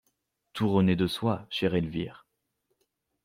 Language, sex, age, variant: French, male, under 19, Français de métropole